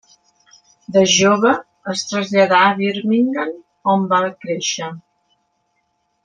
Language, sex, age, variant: Catalan, female, 60-69, Central